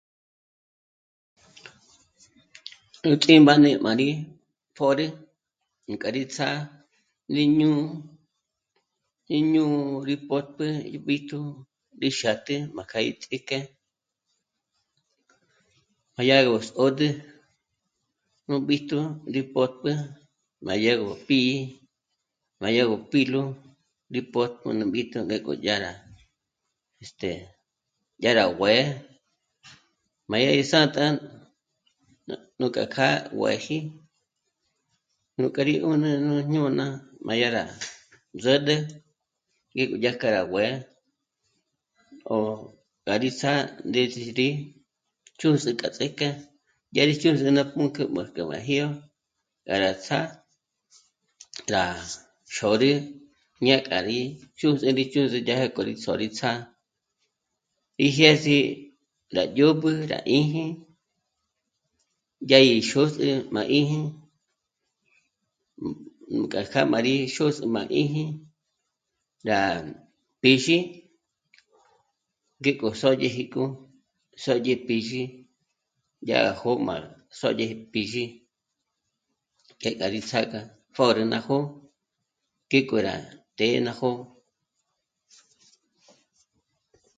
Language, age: Michoacán Mazahua, 19-29